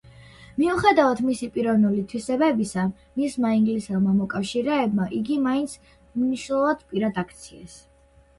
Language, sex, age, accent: Georgian, female, under 19, მშვიდი